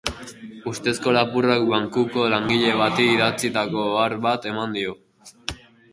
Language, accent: Basque, Erdialdekoa edo Nafarra (Gipuzkoa, Nafarroa)